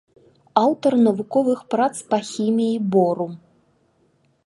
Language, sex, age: Belarusian, female, 30-39